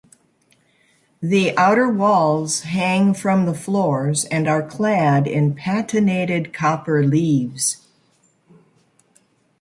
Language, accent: English, United States English